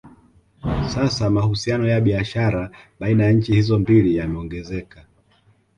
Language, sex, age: Swahili, male, 19-29